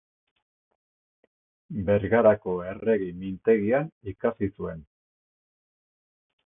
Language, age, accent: Basque, 60-69, Erdialdekoa edo Nafarra (Gipuzkoa, Nafarroa)